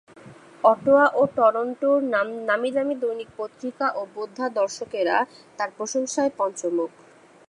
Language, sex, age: Bengali, female, 19-29